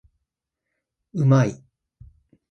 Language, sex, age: Japanese, male, 30-39